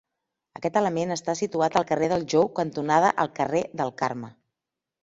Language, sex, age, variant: Catalan, female, 40-49, Central